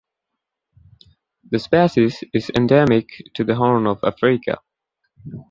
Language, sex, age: English, male, under 19